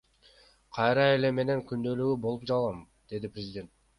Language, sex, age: Kyrgyz, male, 19-29